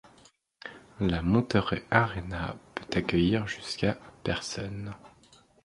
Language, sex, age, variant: French, male, 30-39, Français de métropole